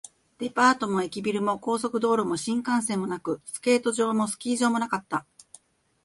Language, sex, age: Japanese, female, 50-59